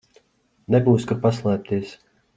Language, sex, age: Latvian, male, 19-29